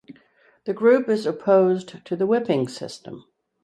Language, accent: English, Canadian English